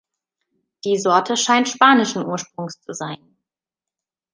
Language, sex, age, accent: German, female, 30-39, Deutschland Deutsch